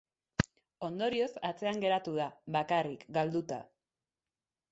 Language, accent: Basque, Erdialdekoa edo Nafarra (Gipuzkoa, Nafarroa)